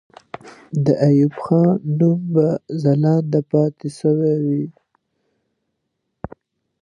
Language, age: Pashto, 19-29